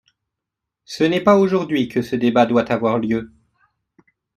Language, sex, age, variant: French, male, 19-29, Français de métropole